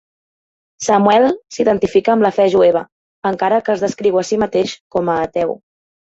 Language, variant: Catalan, Central